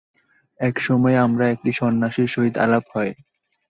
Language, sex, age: Bengali, male, under 19